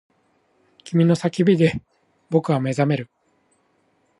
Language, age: Japanese, 40-49